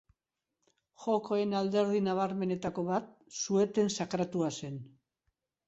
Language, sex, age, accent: Basque, female, 70-79, Mendebalekoa (Araba, Bizkaia, Gipuzkoako mendebaleko herri batzuk)